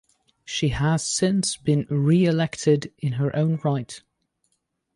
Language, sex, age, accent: English, male, 19-29, England English